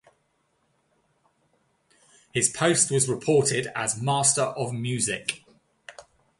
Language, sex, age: English, male, 40-49